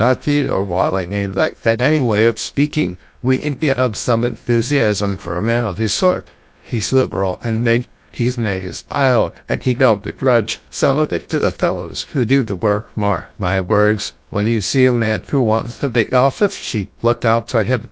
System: TTS, GlowTTS